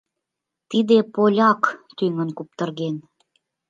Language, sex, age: Mari, female, 19-29